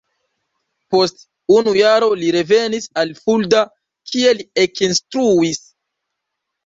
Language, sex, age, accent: Esperanto, male, 19-29, Internacia